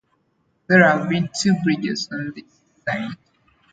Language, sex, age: English, female, 19-29